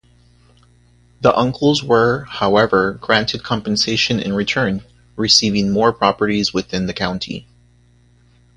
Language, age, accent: English, 30-39, United States English